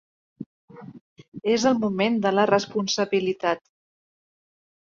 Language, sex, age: Catalan, female, 30-39